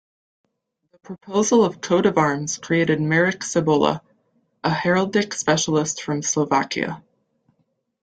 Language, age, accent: English, 19-29, United States English